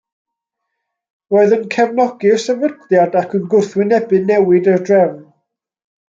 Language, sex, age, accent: Welsh, male, 40-49, Y Deyrnas Unedig Cymraeg